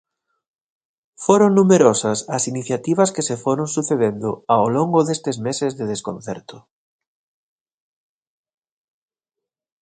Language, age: Galician, 40-49